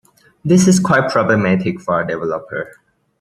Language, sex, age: English, male, 19-29